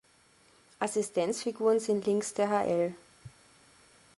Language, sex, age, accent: German, female, 30-39, Österreichisches Deutsch